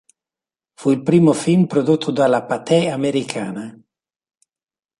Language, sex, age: Italian, male, 60-69